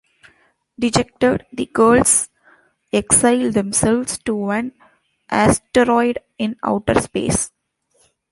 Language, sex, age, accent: English, female, 19-29, India and South Asia (India, Pakistan, Sri Lanka)